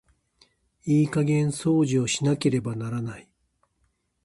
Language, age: Japanese, 50-59